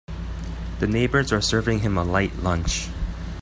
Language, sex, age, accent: English, male, 19-29, United States English